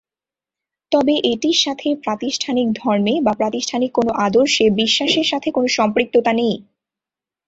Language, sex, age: Bengali, female, 19-29